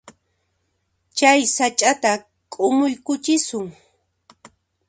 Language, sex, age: Puno Quechua, female, 40-49